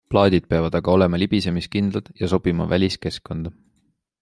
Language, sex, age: Estonian, male, 19-29